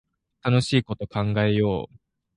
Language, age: Japanese, 19-29